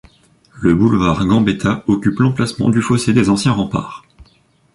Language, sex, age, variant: French, male, under 19, Français de métropole